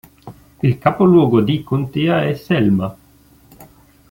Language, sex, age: Italian, male, 19-29